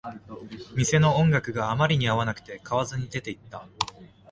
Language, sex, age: Japanese, male, 19-29